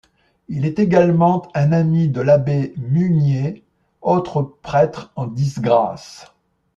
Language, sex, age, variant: French, male, 70-79, Français de métropole